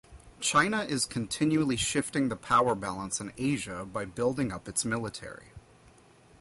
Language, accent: English, United States English